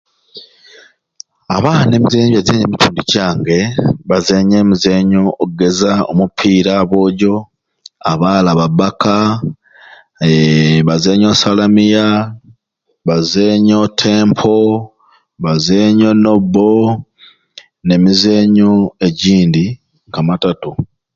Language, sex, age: Ruuli, male, 30-39